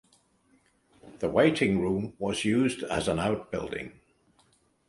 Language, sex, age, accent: English, male, 70-79, England English